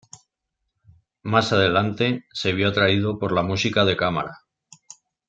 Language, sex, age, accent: Spanish, male, 50-59, España: Centro-Sur peninsular (Madrid, Toledo, Castilla-La Mancha)